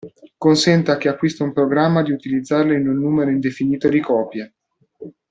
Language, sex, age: Italian, male, 30-39